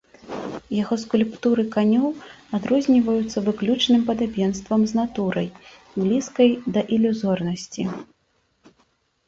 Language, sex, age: Belarusian, female, 19-29